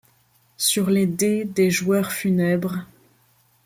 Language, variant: French, Français de métropole